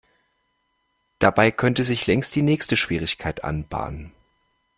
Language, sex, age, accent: German, male, 40-49, Deutschland Deutsch